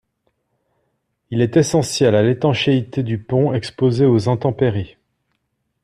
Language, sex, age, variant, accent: French, male, 40-49, Français d'Europe, Français de Suisse